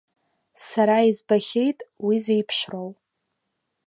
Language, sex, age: Abkhazian, female, under 19